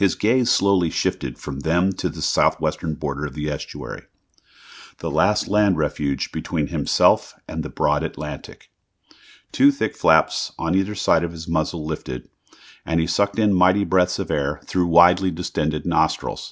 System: none